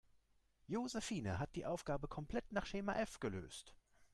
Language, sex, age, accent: German, male, 30-39, Deutschland Deutsch